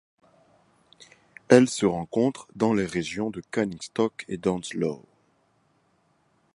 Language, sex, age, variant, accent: French, male, 19-29, Français d'Afrique subsaharienne et des îles africaines, Français du Cameroun